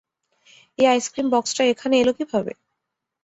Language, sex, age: Bengali, female, 19-29